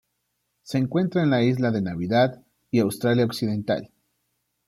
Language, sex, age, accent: Spanish, male, 30-39, México